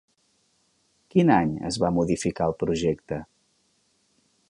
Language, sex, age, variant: Catalan, male, 50-59, Central